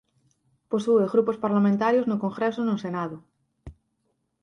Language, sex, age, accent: Galician, female, 30-39, Atlántico (seseo e gheada)